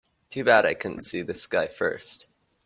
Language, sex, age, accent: English, male, under 19, United States English